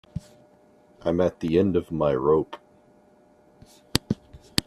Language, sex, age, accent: English, male, 40-49, United States English